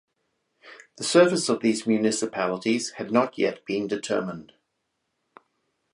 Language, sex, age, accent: English, male, 50-59, Australian English